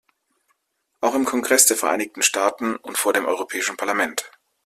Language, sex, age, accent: German, male, 30-39, Deutschland Deutsch